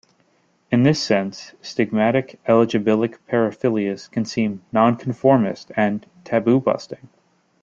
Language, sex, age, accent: English, male, 19-29, United States English